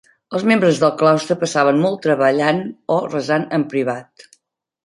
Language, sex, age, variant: Catalan, female, 50-59, Central